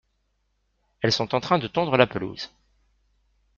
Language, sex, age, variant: French, male, 40-49, Français de métropole